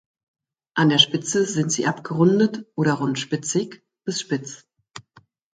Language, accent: German, Deutschland Deutsch